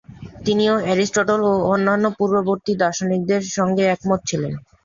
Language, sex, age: Bengali, male, under 19